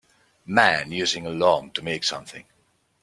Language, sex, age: English, male, 30-39